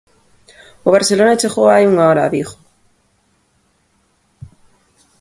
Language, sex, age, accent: Galician, female, 40-49, Atlántico (seseo e gheada)